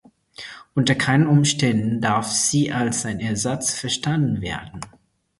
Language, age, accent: German, 19-29, Deutschland Deutsch